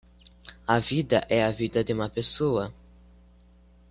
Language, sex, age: Portuguese, male, under 19